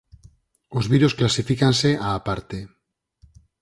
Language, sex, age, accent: Galician, male, 40-49, Normativo (estándar)